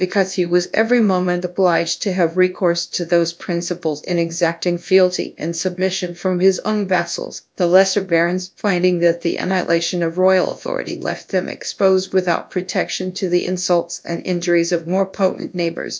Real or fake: fake